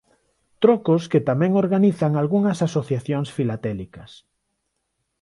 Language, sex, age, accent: Galician, male, 50-59, Neofalante